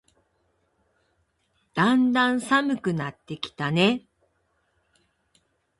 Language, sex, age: Japanese, female, 50-59